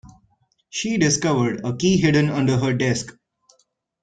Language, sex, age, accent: English, male, 19-29, India and South Asia (India, Pakistan, Sri Lanka)